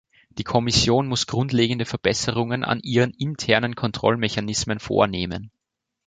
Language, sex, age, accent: German, male, 19-29, Österreichisches Deutsch